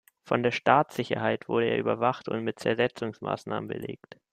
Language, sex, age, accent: German, male, 19-29, Deutschland Deutsch